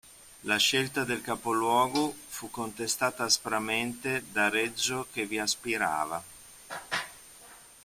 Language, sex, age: Italian, male, 50-59